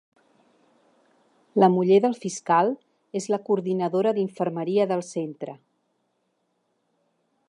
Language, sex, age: Catalan, female, 50-59